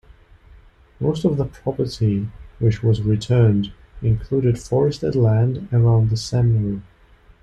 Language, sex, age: English, male, 30-39